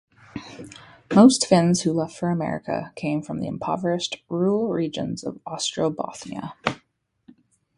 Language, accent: English, Canadian English